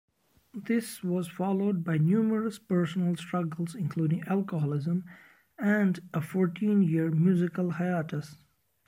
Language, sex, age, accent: English, male, 19-29, India and South Asia (India, Pakistan, Sri Lanka)